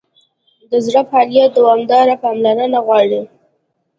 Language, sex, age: Pashto, female, under 19